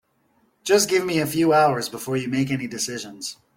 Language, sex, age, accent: English, male, 30-39, United States English